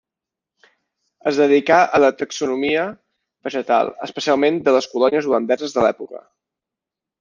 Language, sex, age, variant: Catalan, male, 30-39, Balear